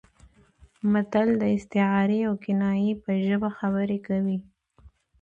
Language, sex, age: Pashto, female, 19-29